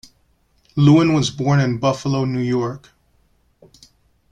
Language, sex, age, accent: English, male, 40-49, United States English